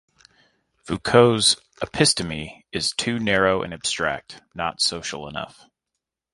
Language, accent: English, United States English